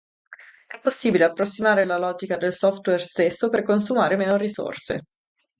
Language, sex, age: Italian, female, 30-39